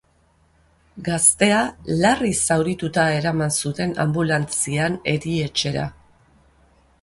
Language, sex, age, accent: Basque, female, 50-59, Mendebalekoa (Araba, Bizkaia, Gipuzkoako mendebaleko herri batzuk)